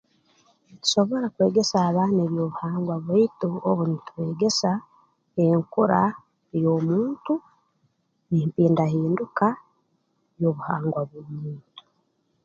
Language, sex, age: Tooro, female, 30-39